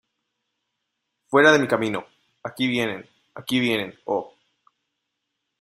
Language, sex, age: Spanish, male, 19-29